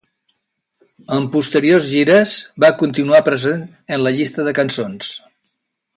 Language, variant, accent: Catalan, Central, central